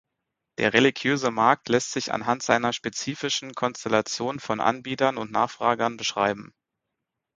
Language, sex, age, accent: German, male, 30-39, Deutschland Deutsch